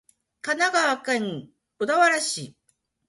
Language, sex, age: Japanese, female, 50-59